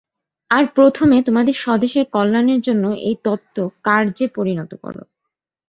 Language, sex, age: Bengali, female, 19-29